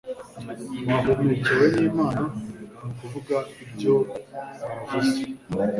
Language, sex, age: Kinyarwanda, male, 19-29